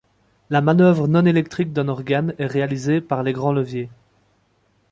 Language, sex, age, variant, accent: French, male, 19-29, Français d'Europe, Français de Belgique